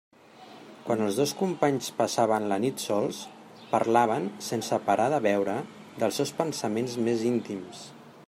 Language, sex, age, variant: Catalan, male, 40-49, Central